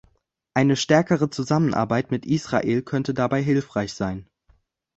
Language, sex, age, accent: German, male, under 19, Deutschland Deutsch